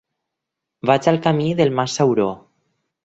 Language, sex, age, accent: Catalan, male, 19-29, valencià